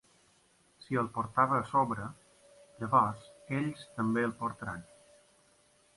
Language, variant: Catalan, Balear